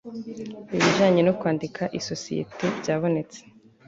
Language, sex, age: Kinyarwanda, female, 19-29